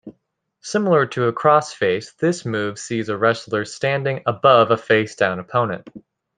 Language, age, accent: English, 19-29, United States English